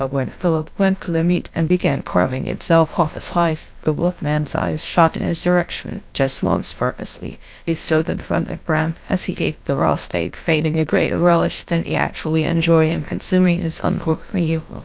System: TTS, GlowTTS